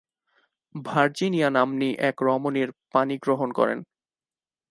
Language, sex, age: Bengali, male, 19-29